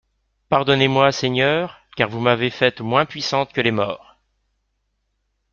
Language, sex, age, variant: French, male, 40-49, Français de métropole